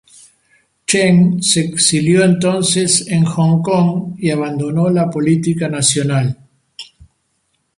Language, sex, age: Spanish, male, 70-79